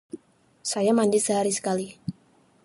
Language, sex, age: Indonesian, female, 19-29